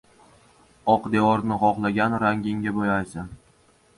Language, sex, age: Uzbek, male, under 19